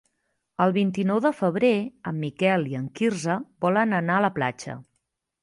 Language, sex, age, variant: Catalan, female, 40-49, Central